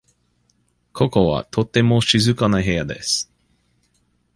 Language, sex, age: Japanese, male, 40-49